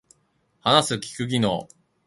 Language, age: Japanese, 30-39